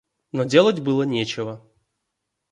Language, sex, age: Russian, male, 19-29